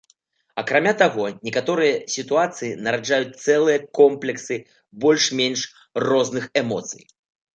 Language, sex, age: Belarusian, male, 40-49